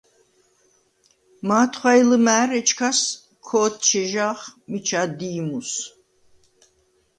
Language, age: Svan, 40-49